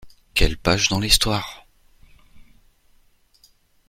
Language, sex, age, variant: French, male, 40-49, Français de métropole